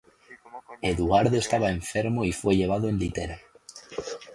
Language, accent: Spanish, España: Centro-Sur peninsular (Madrid, Toledo, Castilla-La Mancha)